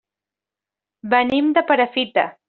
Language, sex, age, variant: Catalan, female, 19-29, Central